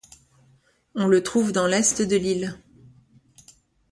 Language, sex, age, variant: French, female, 40-49, Français de métropole